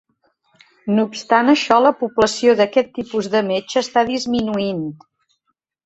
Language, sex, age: Catalan, female, 50-59